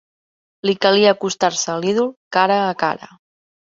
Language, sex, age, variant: Catalan, female, 30-39, Central